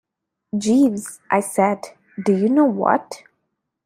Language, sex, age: English, female, 19-29